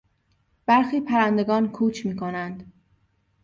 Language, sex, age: Persian, female, 30-39